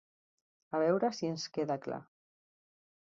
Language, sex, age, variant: Catalan, female, 50-59, Central